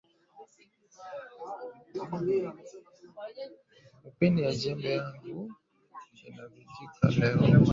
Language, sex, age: Swahili, male, 19-29